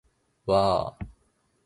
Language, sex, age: Japanese, male, 19-29